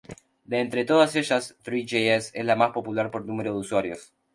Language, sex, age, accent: Spanish, male, under 19, Rioplatense: Argentina, Uruguay, este de Bolivia, Paraguay